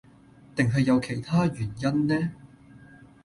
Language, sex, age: Cantonese, male, 19-29